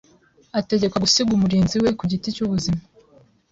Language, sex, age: Kinyarwanda, female, 19-29